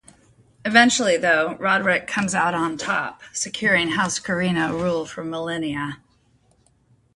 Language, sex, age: English, female, 50-59